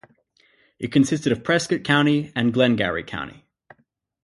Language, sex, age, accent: English, male, 19-29, United States English